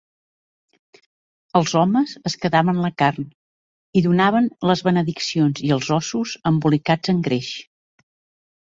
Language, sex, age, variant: Catalan, female, 60-69, Central